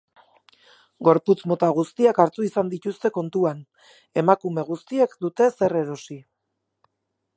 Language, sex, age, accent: Basque, female, 40-49, Erdialdekoa edo Nafarra (Gipuzkoa, Nafarroa)